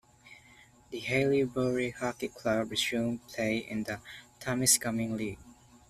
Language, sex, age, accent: English, male, under 19, Filipino